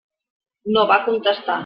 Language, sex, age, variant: Catalan, female, 40-49, Central